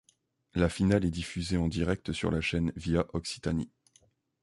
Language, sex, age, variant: French, male, 19-29, Français de métropole